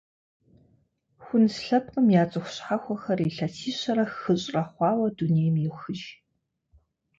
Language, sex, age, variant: Kabardian, female, 40-49, Адыгэбзэ (Къэбэрдей, Кирил, Урысей)